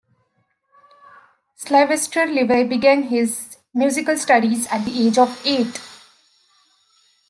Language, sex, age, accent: English, female, 19-29, United States English